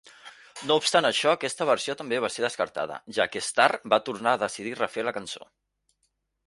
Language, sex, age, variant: Catalan, male, 40-49, Central